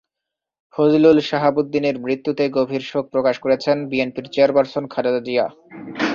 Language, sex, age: Bengali, male, 19-29